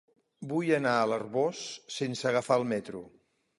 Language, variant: Catalan, Central